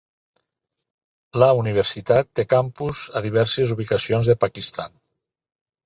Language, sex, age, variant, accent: Catalan, male, 70-79, Nord-Occidental, Lleidatà